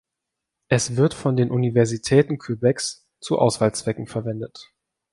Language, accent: German, Deutschland Deutsch